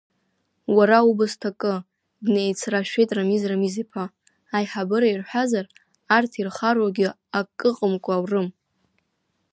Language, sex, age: Abkhazian, female, under 19